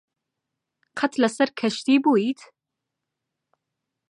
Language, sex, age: Central Kurdish, female, 30-39